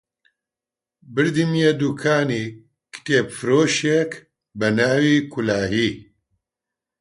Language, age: Central Kurdish, 60-69